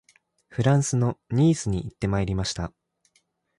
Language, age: Japanese, 19-29